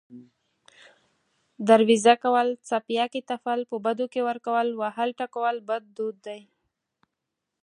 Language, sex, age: Pashto, female, 19-29